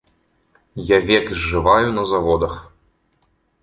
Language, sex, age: Belarusian, male, 19-29